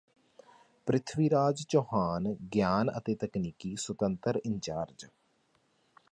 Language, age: Punjabi, 30-39